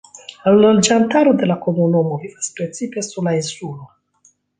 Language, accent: Esperanto, Internacia